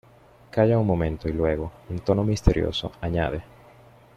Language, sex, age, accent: Spanish, male, 30-39, Caribe: Cuba, Venezuela, Puerto Rico, República Dominicana, Panamá, Colombia caribeña, México caribeño, Costa del golfo de México